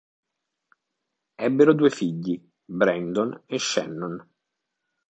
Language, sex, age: Italian, male, 40-49